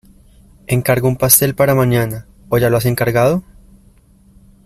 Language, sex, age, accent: Spanish, male, 19-29, Andino-Pacífico: Colombia, Perú, Ecuador, oeste de Bolivia y Venezuela andina